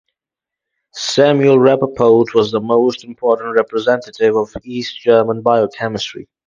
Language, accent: English, England English